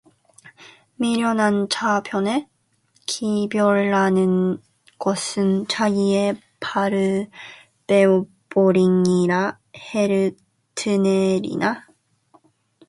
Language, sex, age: Korean, female, 19-29